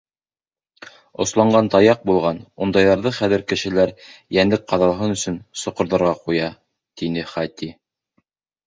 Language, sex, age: Bashkir, male, 30-39